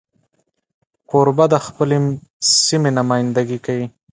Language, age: Pashto, 19-29